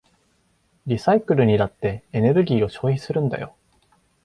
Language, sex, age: Japanese, male, 19-29